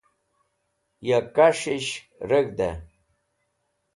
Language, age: Wakhi, 70-79